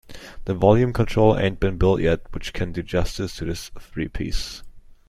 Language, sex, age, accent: English, male, 19-29, England English